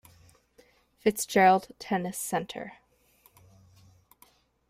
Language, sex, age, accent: English, female, 19-29, England English